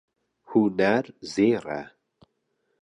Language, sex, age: Kurdish, male, 30-39